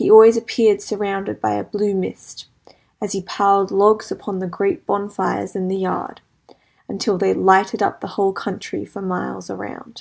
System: none